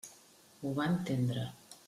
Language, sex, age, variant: Catalan, female, 50-59, Central